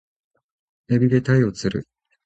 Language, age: Japanese, 50-59